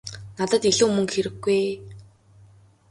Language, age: Mongolian, 19-29